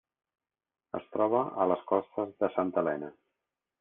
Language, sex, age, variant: Catalan, male, 40-49, Central